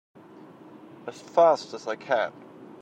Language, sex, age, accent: English, male, 40-49, England English